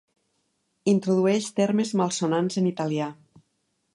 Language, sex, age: Catalan, female, 50-59